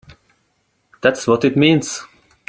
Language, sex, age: English, male, 30-39